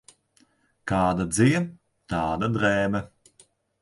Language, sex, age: Latvian, male, 30-39